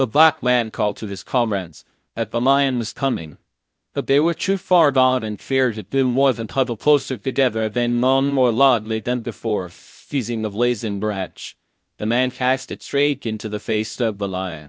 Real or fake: fake